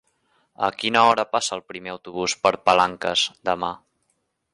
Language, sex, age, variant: Catalan, male, 19-29, Central